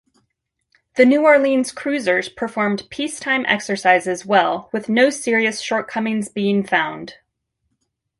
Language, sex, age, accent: English, female, 40-49, United States English